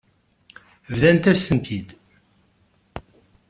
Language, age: Kabyle, 40-49